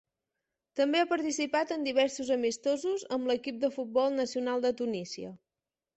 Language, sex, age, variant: Catalan, female, 30-39, Central